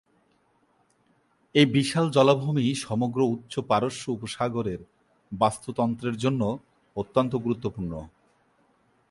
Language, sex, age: Bengali, male, 30-39